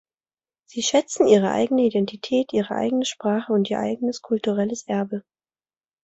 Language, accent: German, Deutschland Deutsch